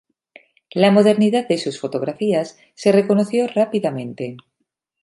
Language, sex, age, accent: Spanish, female, 40-49, España: Norte peninsular (Asturias, Castilla y León, Cantabria, País Vasco, Navarra, Aragón, La Rioja, Guadalajara, Cuenca)